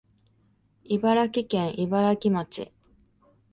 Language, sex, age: Japanese, female, 19-29